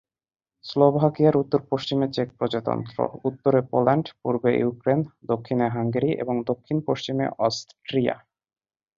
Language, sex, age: Bengali, male, 19-29